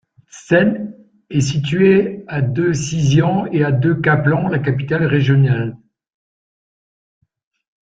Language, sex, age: French, male, 60-69